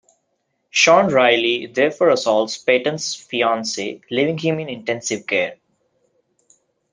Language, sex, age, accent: English, male, 19-29, India and South Asia (India, Pakistan, Sri Lanka)